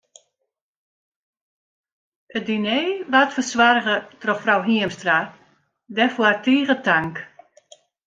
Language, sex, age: Western Frisian, female, 50-59